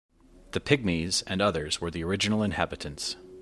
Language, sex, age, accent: English, male, 40-49, United States English